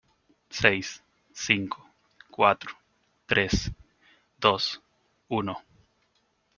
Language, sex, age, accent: Spanish, male, 19-29, España: Islas Canarias